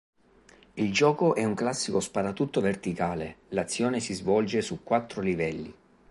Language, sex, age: Italian, male, 30-39